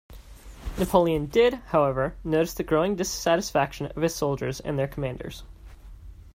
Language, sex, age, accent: English, male, 19-29, United States English